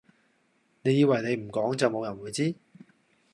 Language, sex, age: Cantonese, male, 19-29